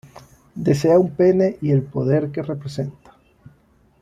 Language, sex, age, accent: Spanish, male, 30-39, Caribe: Cuba, Venezuela, Puerto Rico, República Dominicana, Panamá, Colombia caribeña, México caribeño, Costa del golfo de México